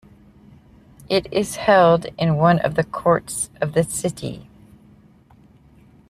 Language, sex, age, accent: English, female, 50-59, United States English